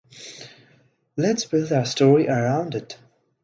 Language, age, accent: English, 19-29, India and South Asia (India, Pakistan, Sri Lanka)